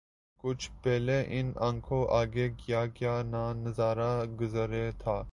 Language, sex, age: Urdu, male, 19-29